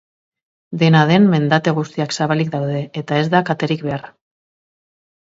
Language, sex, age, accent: Basque, female, 30-39, Mendebalekoa (Araba, Bizkaia, Gipuzkoako mendebaleko herri batzuk)